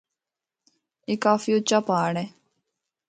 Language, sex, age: Northern Hindko, female, 19-29